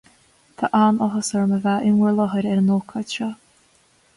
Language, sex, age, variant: Irish, female, 19-29, Gaeilge Chonnacht